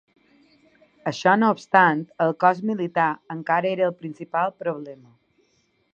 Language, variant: Catalan, Balear